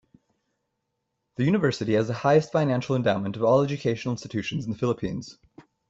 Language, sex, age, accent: English, male, 19-29, United States English